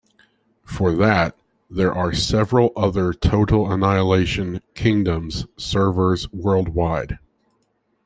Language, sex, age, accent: English, male, 30-39, United States English